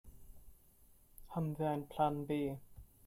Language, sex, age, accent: German, male, 19-29, Deutschland Deutsch